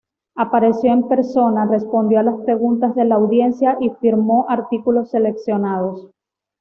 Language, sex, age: Spanish, female, 30-39